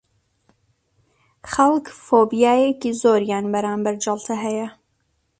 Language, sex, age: Central Kurdish, female, 19-29